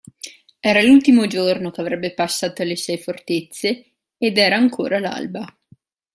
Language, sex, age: Italian, female, 19-29